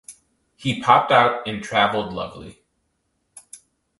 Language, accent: English, United States English